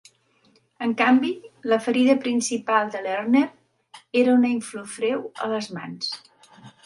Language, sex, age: Catalan, female, 60-69